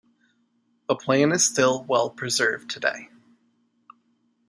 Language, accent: English, United States English